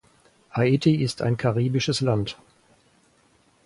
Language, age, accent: German, 60-69, Deutschland Deutsch